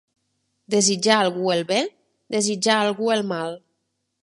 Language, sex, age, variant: Catalan, female, 30-39, Nord-Occidental